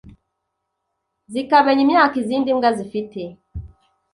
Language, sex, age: Kinyarwanda, female, 30-39